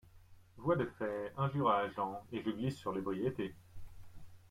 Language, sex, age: French, male, 30-39